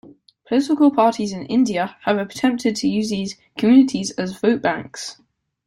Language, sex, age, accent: English, male, under 19, England English